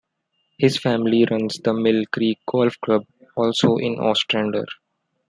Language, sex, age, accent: English, male, 19-29, India and South Asia (India, Pakistan, Sri Lanka)